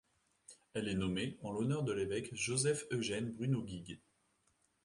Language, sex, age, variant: French, male, 19-29, Français de métropole